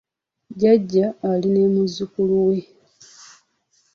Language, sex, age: Ganda, female, 40-49